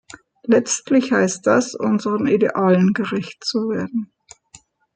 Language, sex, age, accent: German, female, 60-69, Deutschland Deutsch